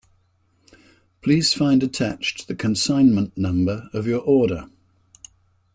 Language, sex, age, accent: English, male, 70-79, England English